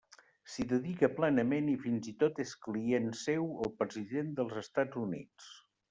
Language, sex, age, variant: Catalan, male, 60-69, Septentrional